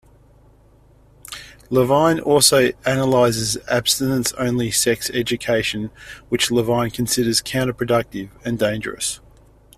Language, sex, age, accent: English, male, 30-39, Australian English